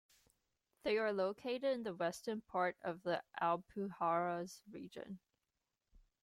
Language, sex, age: English, female, 19-29